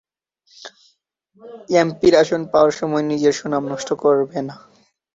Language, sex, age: Bengali, male, 19-29